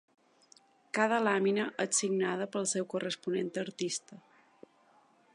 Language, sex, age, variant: Catalan, female, 30-39, Balear